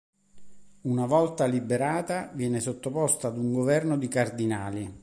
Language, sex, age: Italian, male, 60-69